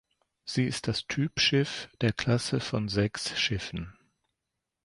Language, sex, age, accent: German, male, 50-59, Deutschland Deutsch